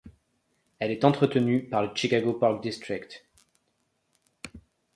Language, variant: French, Français de métropole